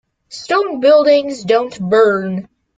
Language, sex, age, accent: English, male, under 19, United States English